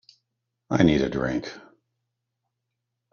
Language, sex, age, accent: English, male, 50-59, United States English